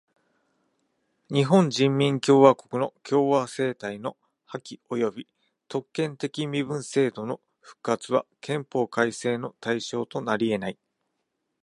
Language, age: Japanese, 40-49